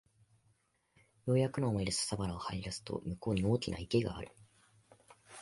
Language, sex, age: Japanese, male, 19-29